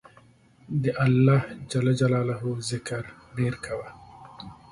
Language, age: Pashto, 40-49